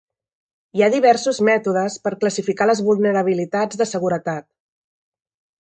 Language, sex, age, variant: Catalan, female, 40-49, Central